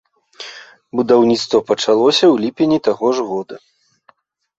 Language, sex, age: Belarusian, male, 30-39